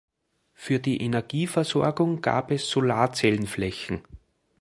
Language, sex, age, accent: German, male, 40-49, Österreichisches Deutsch